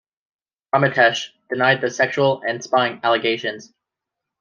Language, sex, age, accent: English, male, 19-29, United States English